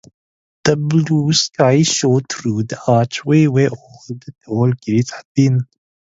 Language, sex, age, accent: English, male, 19-29, England English